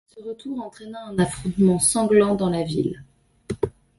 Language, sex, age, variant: French, female, 19-29, Français de métropole